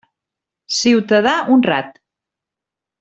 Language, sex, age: Catalan, female, 50-59